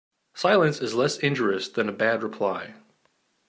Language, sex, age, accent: English, male, 30-39, United States English